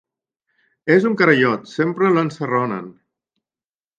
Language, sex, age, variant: Catalan, male, 50-59, Central